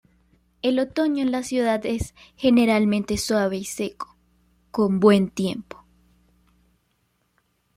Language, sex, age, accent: Spanish, female, under 19, Caribe: Cuba, Venezuela, Puerto Rico, República Dominicana, Panamá, Colombia caribeña, México caribeño, Costa del golfo de México